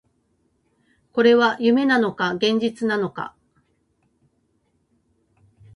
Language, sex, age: Japanese, female, 50-59